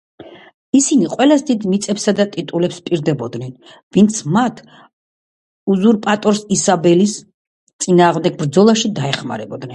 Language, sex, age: Georgian, female, 50-59